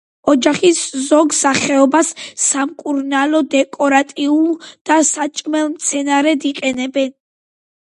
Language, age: Georgian, 19-29